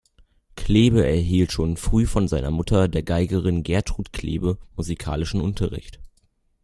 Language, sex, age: German, male, under 19